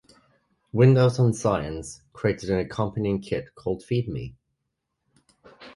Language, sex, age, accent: English, male, 30-39, United States English